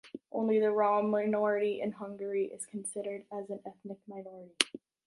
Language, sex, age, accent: English, female, 19-29, United States English